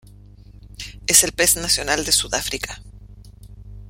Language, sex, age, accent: Spanish, female, 50-59, Chileno: Chile, Cuyo